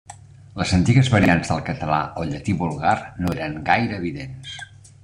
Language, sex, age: Catalan, male, 50-59